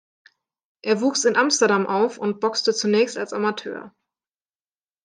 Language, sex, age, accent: German, female, 19-29, Deutschland Deutsch